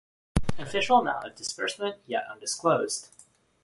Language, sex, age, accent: English, male, under 19, United States English